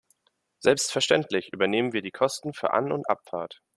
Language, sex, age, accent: German, male, 19-29, Deutschland Deutsch